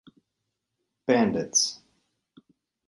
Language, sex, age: English, male, 40-49